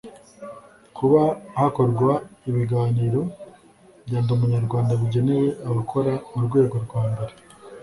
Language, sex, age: Kinyarwanda, male, 19-29